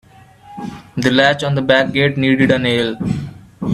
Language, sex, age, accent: English, male, 19-29, India and South Asia (India, Pakistan, Sri Lanka)